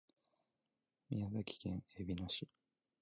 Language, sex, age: Japanese, male, 19-29